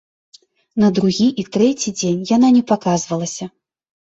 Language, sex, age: Belarusian, female, 19-29